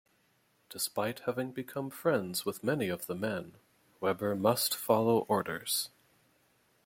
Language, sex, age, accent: English, male, 30-39, United States English